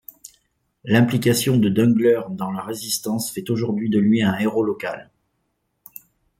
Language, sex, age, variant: French, male, 40-49, Français de métropole